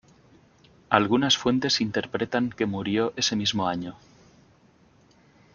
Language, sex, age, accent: Spanish, male, 30-39, España: Norte peninsular (Asturias, Castilla y León, Cantabria, País Vasco, Navarra, Aragón, La Rioja, Guadalajara, Cuenca)